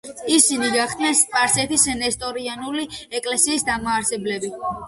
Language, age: Georgian, under 19